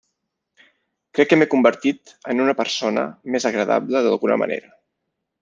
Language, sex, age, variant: Catalan, male, 30-39, Balear